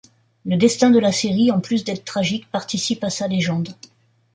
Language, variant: French, Français de métropole